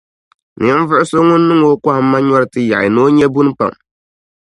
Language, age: Dagbani, 19-29